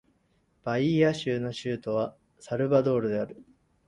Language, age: Japanese, under 19